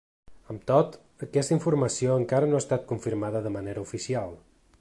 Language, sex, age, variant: Catalan, male, 30-39, Central